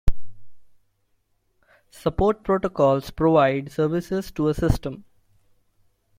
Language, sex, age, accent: English, male, 19-29, India and South Asia (India, Pakistan, Sri Lanka)